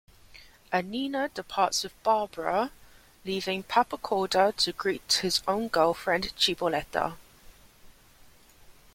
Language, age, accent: English, 19-29, England English